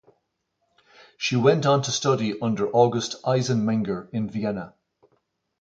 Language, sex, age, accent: English, male, 50-59, Irish English